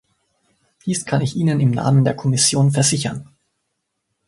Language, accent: German, Österreichisches Deutsch